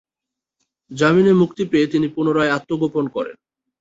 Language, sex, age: Bengali, male, 19-29